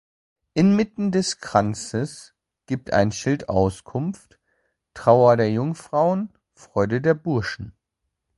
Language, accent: German, Deutschland Deutsch